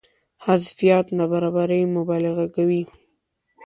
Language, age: Pashto, 19-29